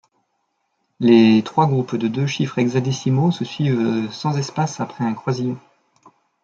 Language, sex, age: French, male, 30-39